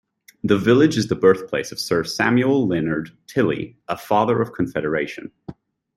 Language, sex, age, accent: English, male, 19-29, United States English